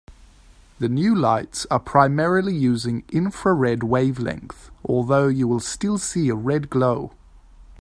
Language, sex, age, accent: English, male, 19-29, Australian English